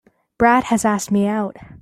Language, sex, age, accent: English, female, under 19, United States English